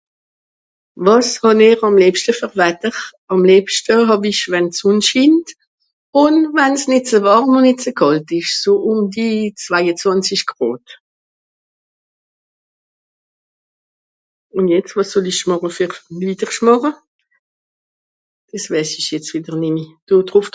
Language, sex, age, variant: Swiss German, female, 60-69, Nordniederàlemmànisch (Rishoffe, Zàwere, Bùsswìller, Hawenau, Brüemt, Stroossbùri, Molse, Dàmbàch, Schlettstàtt, Pfàlzbùri usw.)